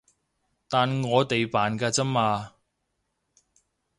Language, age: Cantonese, 30-39